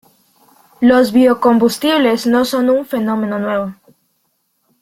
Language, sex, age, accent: Spanish, female, 19-29, América central